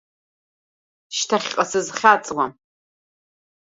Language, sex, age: Abkhazian, female, 30-39